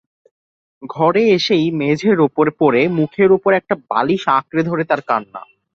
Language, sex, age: Bengali, male, 19-29